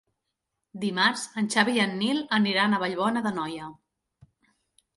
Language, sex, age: Catalan, female, 30-39